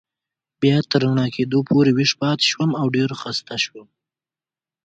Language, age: Pashto, 19-29